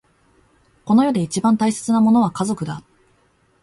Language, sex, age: Japanese, female, 19-29